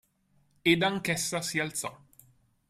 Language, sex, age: Italian, male, 30-39